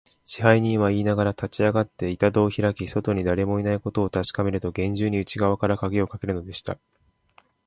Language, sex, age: Japanese, male, 19-29